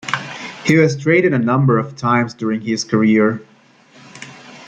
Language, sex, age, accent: English, male, 19-29, United States English